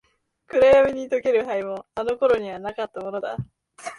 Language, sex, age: Japanese, female, 19-29